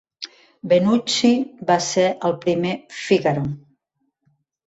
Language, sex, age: Catalan, female, 60-69